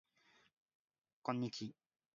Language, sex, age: Japanese, male, 19-29